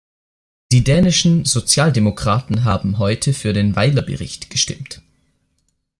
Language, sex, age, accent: German, male, 19-29, Österreichisches Deutsch